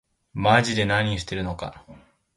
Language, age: Japanese, 19-29